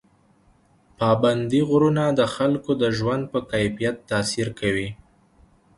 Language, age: Pashto, 19-29